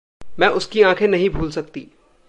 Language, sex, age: Hindi, male, 19-29